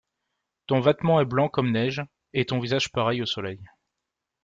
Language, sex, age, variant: French, male, 19-29, Français de métropole